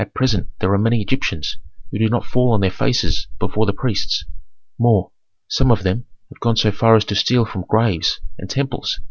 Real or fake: real